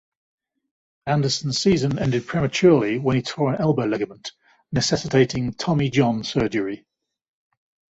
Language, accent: English, England English